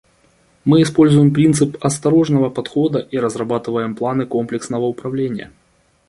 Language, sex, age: Russian, male, 30-39